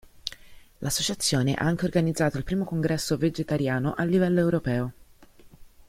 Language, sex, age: Italian, female, 19-29